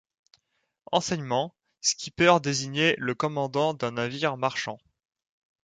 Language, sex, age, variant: French, male, 19-29, Français de métropole